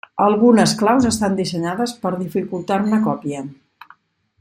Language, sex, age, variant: Catalan, female, 50-59, Central